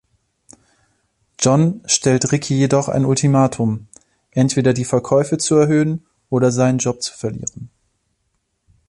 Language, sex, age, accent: German, male, 30-39, Deutschland Deutsch